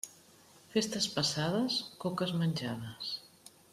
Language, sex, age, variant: Catalan, female, 50-59, Central